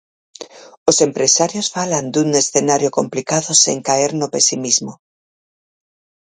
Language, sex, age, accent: Galician, female, 50-59, Normativo (estándar)